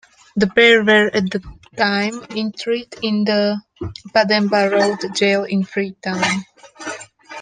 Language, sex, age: English, female, 19-29